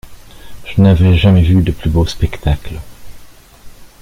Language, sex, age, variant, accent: French, male, 50-59, Français d'Europe, Français de Belgique